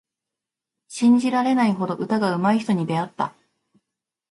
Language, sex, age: Japanese, female, 30-39